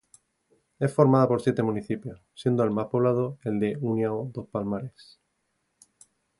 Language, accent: Spanish, España: Sur peninsular (Andalucia, Extremadura, Murcia)